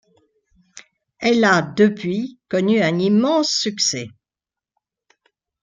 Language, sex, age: French, female, 70-79